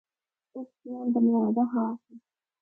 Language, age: Northern Hindko, 19-29